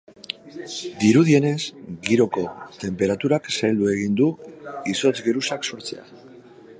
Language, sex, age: Basque, male, 40-49